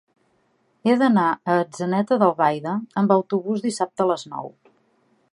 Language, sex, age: Catalan, female, 40-49